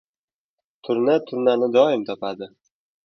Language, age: Uzbek, 19-29